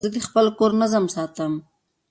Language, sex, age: Pashto, female, 19-29